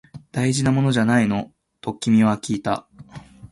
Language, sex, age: Japanese, male, 19-29